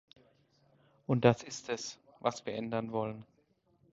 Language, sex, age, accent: German, male, 30-39, Deutschland Deutsch